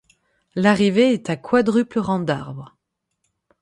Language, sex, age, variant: French, female, 30-39, Français de métropole